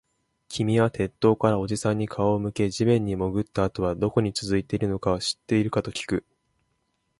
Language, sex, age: Japanese, male, 19-29